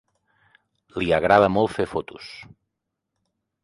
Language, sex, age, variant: Catalan, male, 40-49, Central